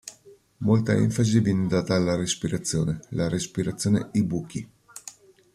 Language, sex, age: Italian, male, 50-59